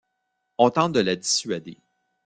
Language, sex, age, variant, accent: French, male, 40-49, Français d'Amérique du Nord, Français du Canada